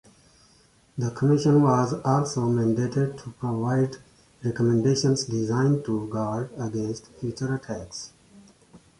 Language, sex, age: English, male, 40-49